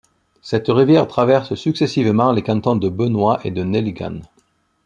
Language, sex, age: French, male, 40-49